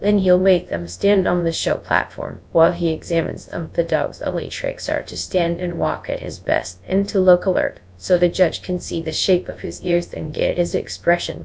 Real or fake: fake